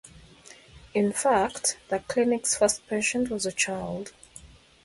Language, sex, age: English, female, 30-39